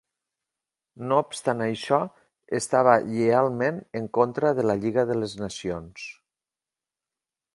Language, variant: Catalan, Septentrional